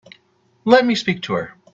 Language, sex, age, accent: English, male, under 19, United States English